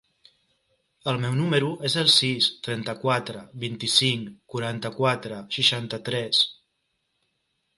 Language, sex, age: Catalan, male, 30-39